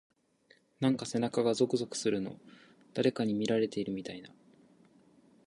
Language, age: Japanese, 19-29